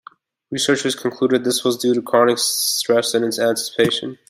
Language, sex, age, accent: English, male, 19-29, United States English